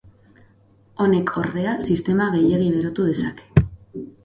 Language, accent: Basque, Mendebalekoa (Araba, Bizkaia, Gipuzkoako mendebaleko herri batzuk)